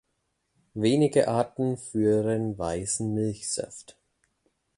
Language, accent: German, Deutschland Deutsch